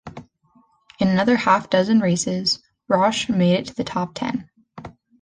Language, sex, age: English, female, 19-29